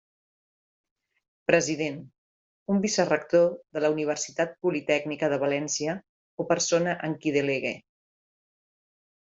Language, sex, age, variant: Catalan, female, 40-49, Central